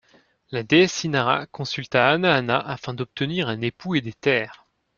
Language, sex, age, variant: French, male, 19-29, Français de métropole